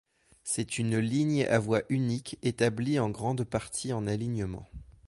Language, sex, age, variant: French, male, 30-39, Français de métropole